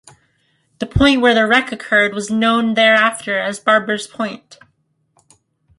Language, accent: English, United States English